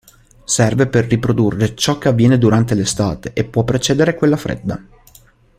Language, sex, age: Italian, male, 19-29